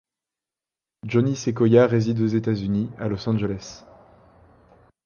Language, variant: French, Français de métropole